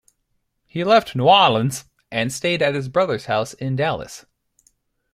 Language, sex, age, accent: English, male, 19-29, United States English